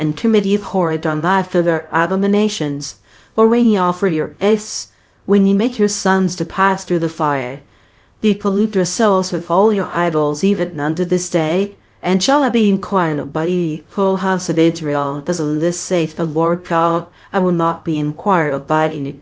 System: TTS, VITS